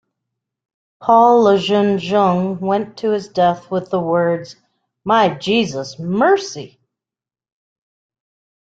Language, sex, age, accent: English, female, 50-59, United States English